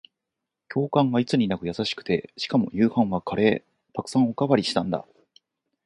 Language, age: Japanese, 40-49